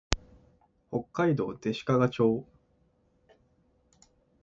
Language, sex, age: Japanese, male, 19-29